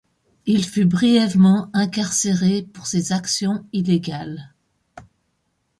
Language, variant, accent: French, Français d'Europe, Français de Suisse